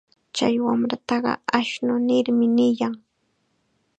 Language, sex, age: Chiquián Ancash Quechua, female, 19-29